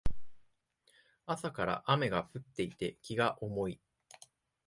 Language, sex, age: Japanese, male, 40-49